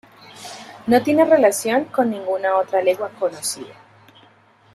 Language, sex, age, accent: Spanish, female, 30-39, Caribe: Cuba, Venezuela, Puerto Rico, República Dominicana, Panamá, Colombia caribeña, México caribeño, Costa del golfo de México